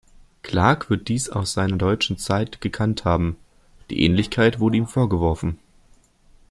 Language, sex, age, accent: German, male, 19-29, Deutschland Deutsch